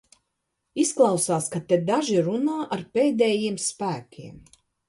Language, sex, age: Latvian, female, 50-59